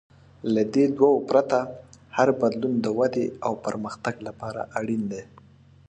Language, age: Pashto, 30-39